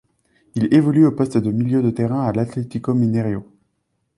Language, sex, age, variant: French, male, 19-29, Français de métropole